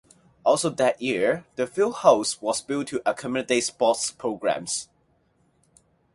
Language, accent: English, Hong Kong English